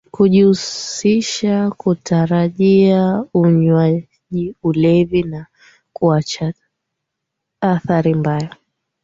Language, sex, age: Swahili, female, 19-29